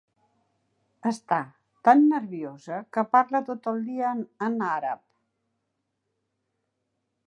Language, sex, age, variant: Catalan, female, 70-79, Central